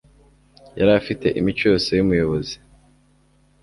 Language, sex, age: Kinyarwanda, male, 19-29